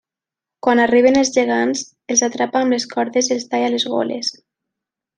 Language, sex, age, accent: Catalan, female, 19-29, valencià